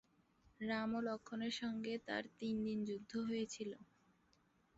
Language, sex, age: Bengali, female, 19-29